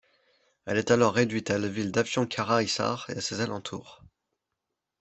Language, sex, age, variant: French, male, 19-29, Français de métropole